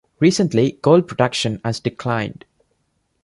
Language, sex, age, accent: English, male, 19-29, India and South Asia (India, Pakistan, Sri Lanka)